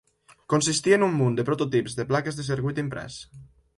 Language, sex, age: Catalan, male, under 19